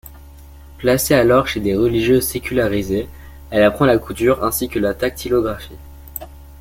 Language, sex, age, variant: French, male, under 19, Français de métropole